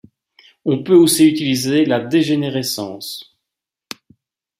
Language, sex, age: French, male, 50-59